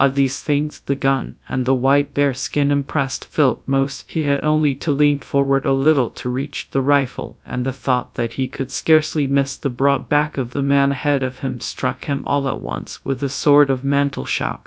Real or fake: fake